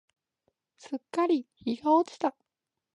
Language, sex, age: Japanese, male, 19-29